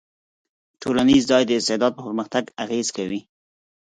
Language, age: Pashto, 30-39